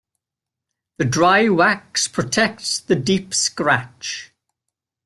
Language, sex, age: English, male, 80-89